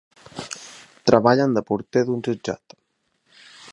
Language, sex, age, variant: Catalan, male, 19-29, Central